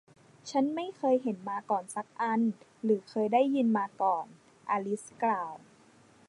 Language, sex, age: Thai, female, under 19